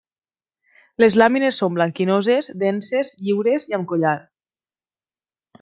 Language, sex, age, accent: Catalan, female, 19-29, valencià